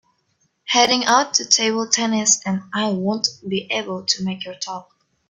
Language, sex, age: English, female, under 19